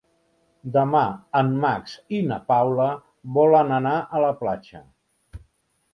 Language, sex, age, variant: Catalan, male, 50-59, Central